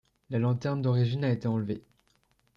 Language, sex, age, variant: French, male, under 19, Français de métropole